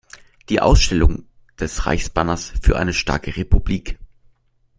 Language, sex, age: German, male, under 19